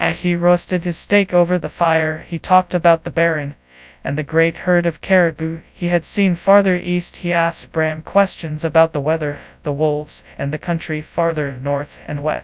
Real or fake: fake